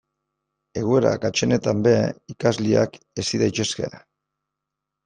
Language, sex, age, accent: Basque, male, 50-59, Mendebalekoa (Araba, Bizkaia, Gipuzkoako mendebaleko herri batzuk)